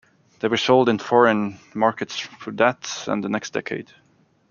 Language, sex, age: English, male, 30-39